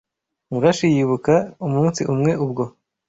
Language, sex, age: Kinyarwanda, male, 19-29